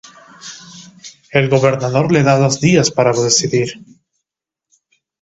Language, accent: Spanish, Rioplatense: Argentina, Uruguay, este de Bolivia, Paraguay